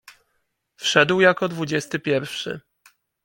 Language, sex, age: Polish, male, 30-39